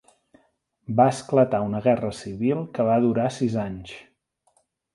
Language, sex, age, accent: Catalan, male, 40-49, central; nord-occidental